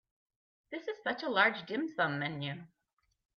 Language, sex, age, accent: English, female, 30-39, Canadian English